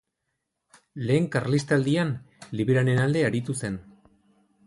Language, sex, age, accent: Basque, male, 30-39, Erdialdekoa edo Nafarra (Gipuzkoa, Nafarroa)